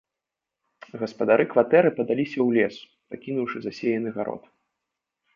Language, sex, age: Belarusian, male, 30-39